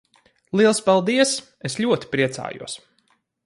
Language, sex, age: Latvian, male, 30-39